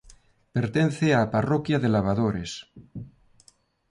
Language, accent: Galician, Neofalante